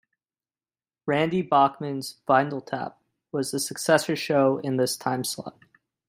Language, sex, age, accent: English, male, 19-29, United States English